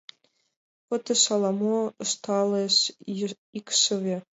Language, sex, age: Mari, female, 19-29